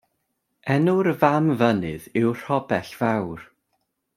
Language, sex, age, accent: Welsh, male, 30-39, Y Deyrnas Unedig Cymraeg